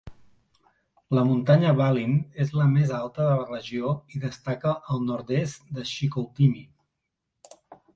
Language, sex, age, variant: Catalan, male, 40-49, Central